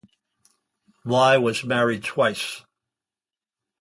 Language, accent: English, United States English